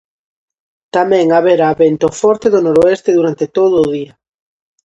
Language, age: Galician, under 19